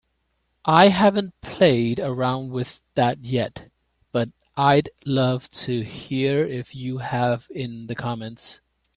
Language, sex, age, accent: English, male, 40-49, Hong Kong English